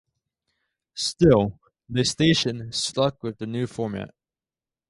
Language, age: English, under 19